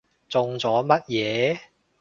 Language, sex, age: Cantonese, male, 19-29